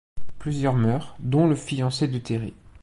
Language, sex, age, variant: French, male, 19-29, Français de métropole